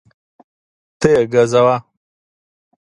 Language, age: Pashto, 30-39